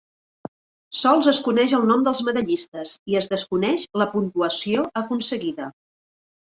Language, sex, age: Catalan, female, 40-49